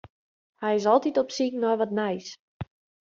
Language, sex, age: Western Frisian, female, 30-39